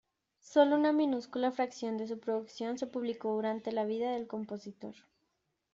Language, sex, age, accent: Spanish, female, 19-29, Caribe: Cuba, Venezuela, Puerto Rico, República Dominicana, Panamá, Colombia caribeña, México caribeño, Costa del golfo de México